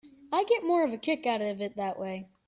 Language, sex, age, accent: English, male, under 19, United States English